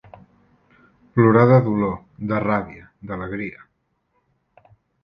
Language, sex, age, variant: Catalan, male, 30-39, Central